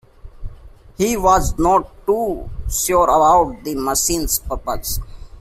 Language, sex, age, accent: English, male, 19-29, India and South Asia (India, Pakistan, Sri Lanka)